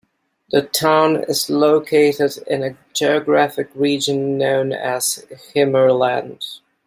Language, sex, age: English, male, 30-39